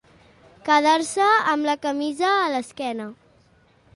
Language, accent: Catalan, valencià